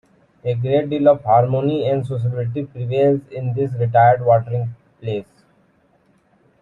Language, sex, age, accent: English, male, 19-29, India and South Asia (India, Pakistan, Sri Lanka)